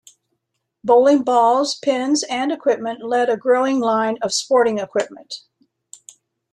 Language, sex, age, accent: English, female, 70-79, United States English